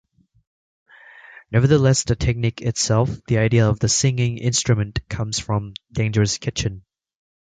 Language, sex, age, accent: English, male, 19-29, United States English